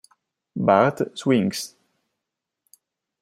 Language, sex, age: Italian, male, 19-29